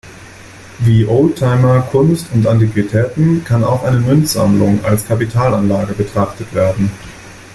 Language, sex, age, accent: German, male, 30-39, Deutschland Deutsch